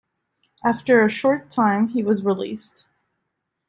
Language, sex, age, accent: English, female, 19-29, United States English